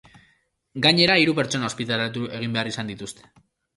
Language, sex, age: Basque, male, 19-29